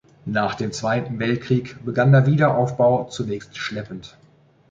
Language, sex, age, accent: German, male, 40-49, Deutschland Deutsch